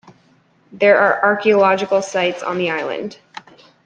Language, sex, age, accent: English, female, 19-29, United States English